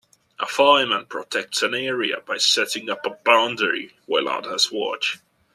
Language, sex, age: English, male, 19-29